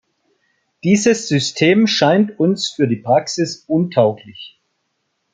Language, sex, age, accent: German, male, 50-59, Deutschland Deutsch